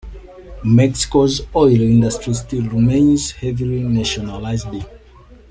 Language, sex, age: English, male, 19-29